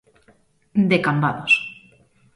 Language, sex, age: Galician, female, 30-39